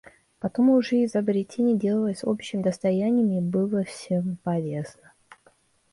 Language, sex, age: Russian, female, 19-29